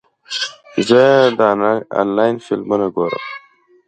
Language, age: Pashto, 19-29